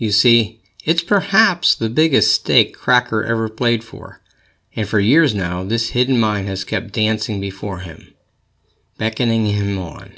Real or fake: real